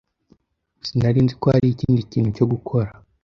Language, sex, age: Kinyarwanda, male, under 19